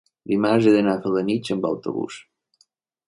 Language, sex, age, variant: Catalan, male, 50-59, Balear